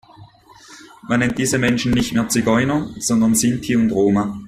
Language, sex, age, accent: German, male, 30-39, Schweizerdeutsch